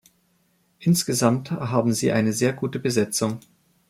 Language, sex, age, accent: German, male, 19-29, Deutschland Deutsch